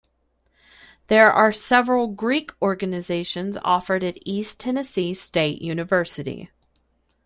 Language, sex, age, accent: English, female, 30-39, United States English